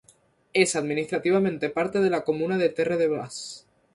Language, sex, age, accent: Spanish, male, 19-29, España: Islas Canarias